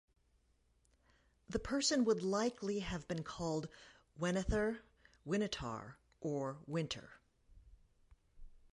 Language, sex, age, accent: English, female, 40-49, United States English